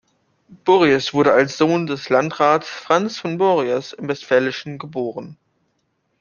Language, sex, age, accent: German, male, under 19, Deutschland Deutsch